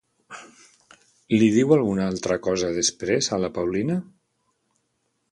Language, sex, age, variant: Catalan, male, 60-69, Valencià central